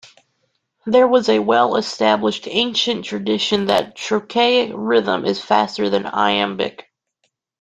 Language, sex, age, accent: English, female, 19-29, United States English